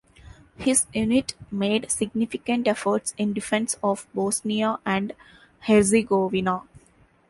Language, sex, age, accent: English, female, 19-29, India and South Asia (India, Pakistan, Sri Lanka)